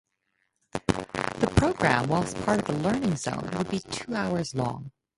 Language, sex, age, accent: English, female, 40-49, United States English